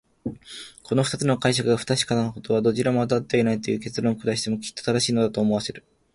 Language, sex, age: Japanese, male, 19-29